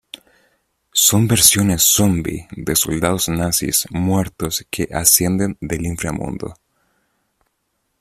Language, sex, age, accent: Spanish, male, 19-29, Chileno: Chile, Cuyo